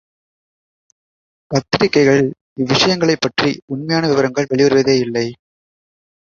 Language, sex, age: Tamil, male, 19-29